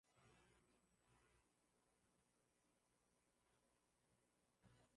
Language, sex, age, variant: Swahili, male, 30-39, Kiswahili Sanifu (EA)